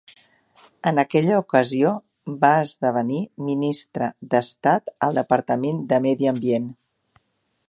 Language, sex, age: Catalan, female, 50-59